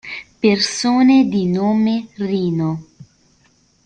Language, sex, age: Italian, female, 19-29